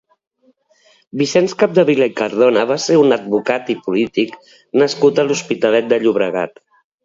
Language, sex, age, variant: Catalan, female, 50-59, Septentrional